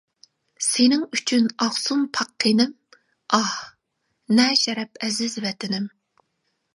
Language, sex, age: Uyghur, female, 30-39